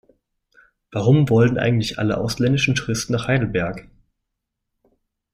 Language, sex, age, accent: German, male, 19-29, Deutschland Deutsch